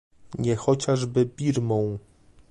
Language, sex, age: Polish, male, 30-39